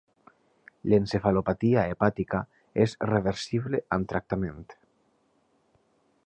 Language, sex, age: Catalan, male, 30-39